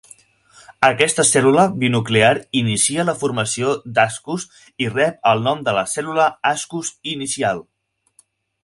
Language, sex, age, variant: Catalan, male, 19-29, Central